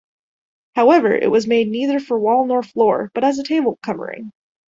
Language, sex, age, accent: English, female, 19-29, United States English